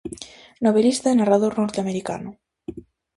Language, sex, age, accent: Galician, female, 19-29, Atlántico (seseo e gheada)